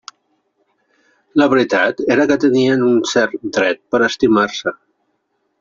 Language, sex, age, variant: Catalan, male, 40-49, Central